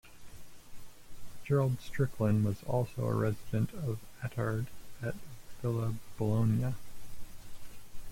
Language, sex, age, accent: English, male, 30-39, United States English